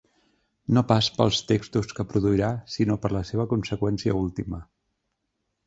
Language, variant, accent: Catalan, Central, central